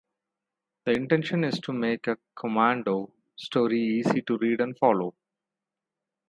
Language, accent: English, India and South Asia (India, Pakistan, Sri Lanka)